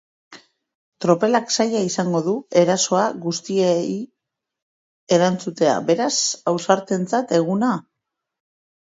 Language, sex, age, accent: Basque, female, 40-49, Mendebalekoa (Araba, Bizkaia, Gipuzkoako mendebaleko herri batzuk)